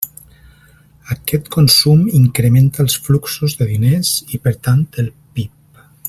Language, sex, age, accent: Catalan, male, 40-49, valencià